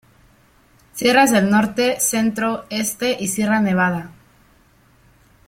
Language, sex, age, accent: Spanish, female, 19-29, México